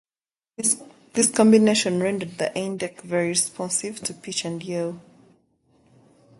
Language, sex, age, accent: English, female, 30-39, England English